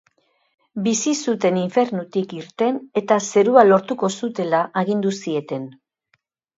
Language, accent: Basque, Mendebalekoa (Araba, Bizkaia, Gipuzkoako mendebaleko herri batzuk)